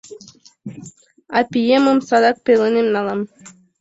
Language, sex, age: Mari, female, 19-29